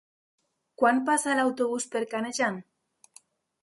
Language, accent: Catalan, valencià